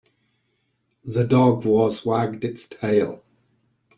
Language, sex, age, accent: English, male, 50-59, England English